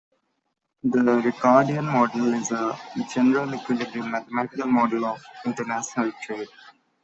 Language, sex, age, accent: English, male, under 19, India and South Asia (India, Pakistan, Sri Lanka)